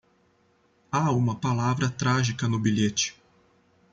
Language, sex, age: Portuguese, male, 19-29